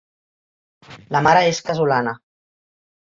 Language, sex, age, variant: Catalan, female, 50-59, Central